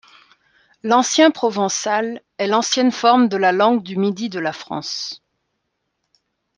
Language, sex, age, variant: French, female, 30-39, Français de métropole